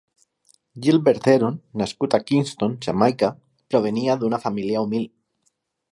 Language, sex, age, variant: Catalan, male, 40-49, Valencià meridional